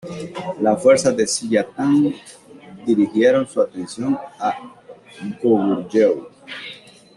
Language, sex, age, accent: Spanish, male, 19-29, América central